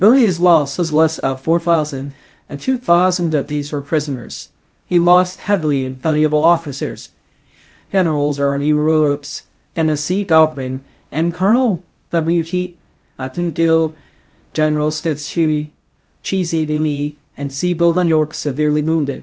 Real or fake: fake